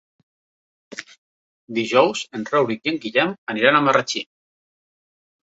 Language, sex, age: Catalan, male, 40-49